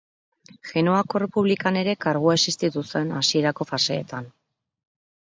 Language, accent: Basque, Mendebalekoa (Araba, Bizkaia, Gipuzkoako mendebaleko herri batzuk)